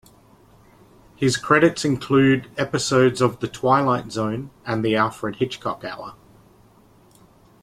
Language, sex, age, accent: English, male, 30-39, Australian English